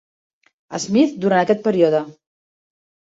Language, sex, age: Catalan, female, 50-59